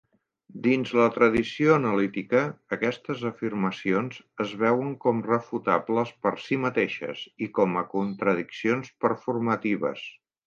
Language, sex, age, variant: Catalan, male, 50-59, Central